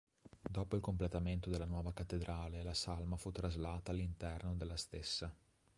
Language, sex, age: Italian, male, 30-39